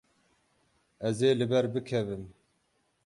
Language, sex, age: Kurdish, male, 30-39